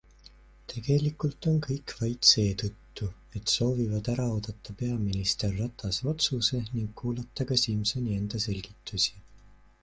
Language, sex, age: Estonian, male, 19-29